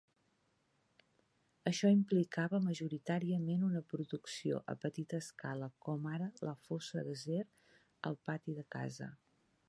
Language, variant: Catalan, Central